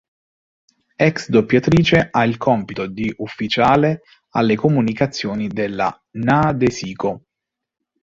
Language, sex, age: Italian, male, 30-39